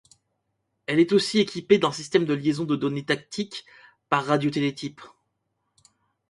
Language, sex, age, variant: French, male, 19-29, Français de métropole